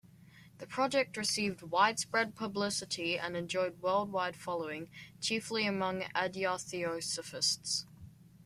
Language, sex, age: English, male, under 19